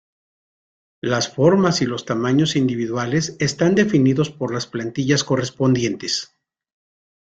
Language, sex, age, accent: Spanish, male, 50-59, México